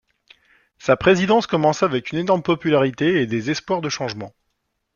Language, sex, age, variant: French, male, 30-39, Français de métropole